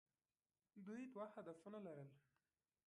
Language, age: Pashto, 19-29